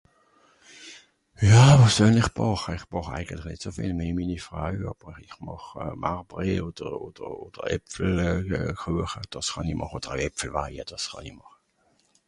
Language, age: Swiss German, 60-69